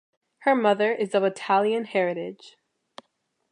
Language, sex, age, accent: English, female, under 19, United States English